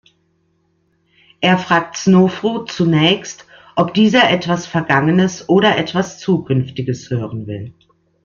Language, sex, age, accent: German, female, 40-49, Deutschland Deutsch